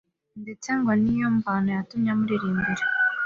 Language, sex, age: Kinyarwanda, female, 19-29